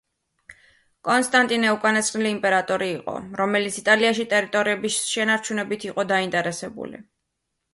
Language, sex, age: Georgian, female, 19-29